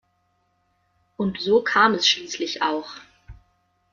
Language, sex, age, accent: German, female, 19-29, Deutschland Deutsch